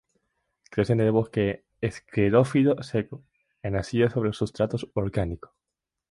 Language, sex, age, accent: Spanish, male, 19-29, España: Islas Canarias